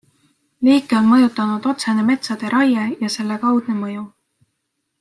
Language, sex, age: Estonian, female, 19-29